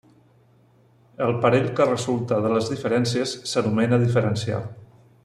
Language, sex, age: Catalan, male, 40-49